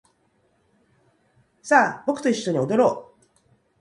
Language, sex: Japanese, female